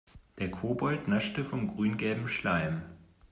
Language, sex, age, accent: German, male, 19-29, Deutschland Deutsch